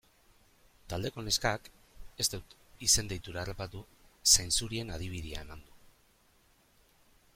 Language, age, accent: Basque, 50-59, Erdialdekoa edo Nafarra (Gipuzkoa, Nafarroa)